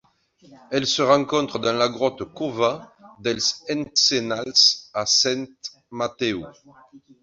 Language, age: French, 50-59